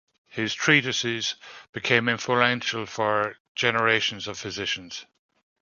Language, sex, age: English, male, 40-49